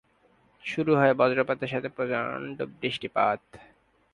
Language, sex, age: Bengali, male, 19-29